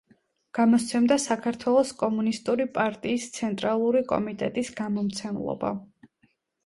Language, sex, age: Georgian, female, 19-29